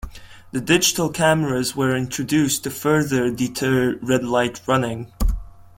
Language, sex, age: English, male, 19-29